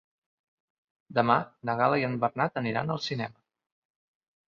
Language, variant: Catalan, Central